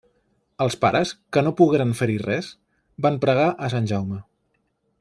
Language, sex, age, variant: Catalan, male, 19-29, Central